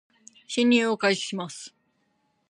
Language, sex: Japanese, female